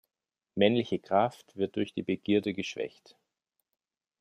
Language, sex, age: German, male, 40-49